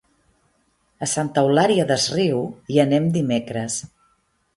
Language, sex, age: Catalan, female, 30-39